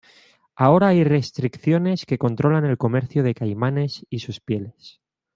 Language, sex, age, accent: Spanish, male, 30-39, España: Centro-Sur peninsular (Madrid, Toledo, Castilla-La Mancha)